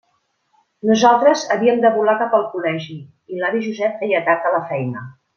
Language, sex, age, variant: Catalan, female, 50-59, Central